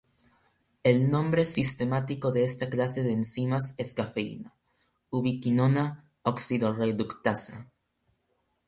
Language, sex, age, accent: Spanish, male, under 19, Andino-Pacífico: Colombia, Perú, Ecuador, oeste de Bolivia y Venezuela andina